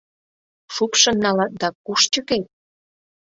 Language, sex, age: Mari, female, 30-39